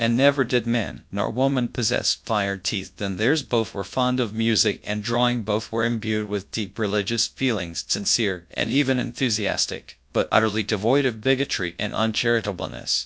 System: TTS, GradTTS